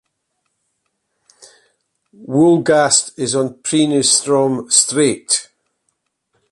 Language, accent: English, Scottish English